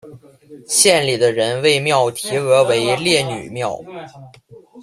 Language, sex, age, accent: Chinese, male, 19-29, 出生地：黑龙江省